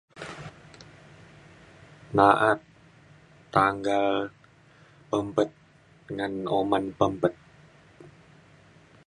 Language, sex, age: Mainstream Kenyah, female, 19-29